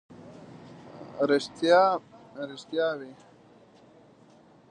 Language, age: Pashto, 19-29